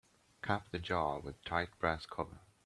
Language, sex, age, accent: English, male, 19-29, England English